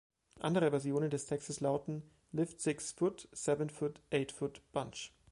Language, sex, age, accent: German, male, 30-39, Deutschland Deutsch